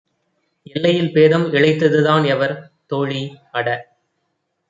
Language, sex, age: Tamil, male, 30-39